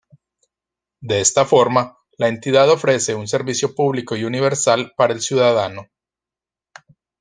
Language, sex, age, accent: Spanish, male, 40-49, Andino-Pacífico: Colombia, Perú, Ecuador, oeste de Bolivia y Venezuela andina